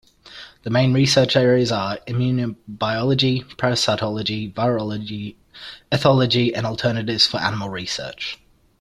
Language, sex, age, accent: English, male, 19-29, Australian English